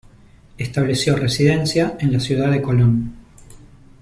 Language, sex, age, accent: Spanish, male, 40-49, Rioplatense: Argentina, Uruguay, este de Bolivia, Paraguay